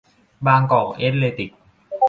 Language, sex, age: Thai, male, 19-29